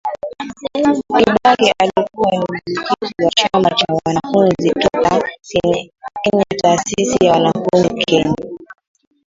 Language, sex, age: Swahili, female, 19-29